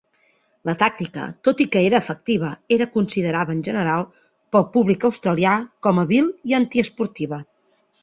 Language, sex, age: Catalan, female, 50-59